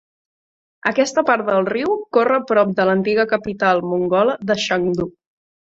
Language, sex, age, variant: Catalan, female, 50-59, Central